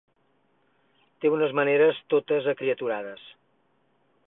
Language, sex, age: Catalan, male, 60-69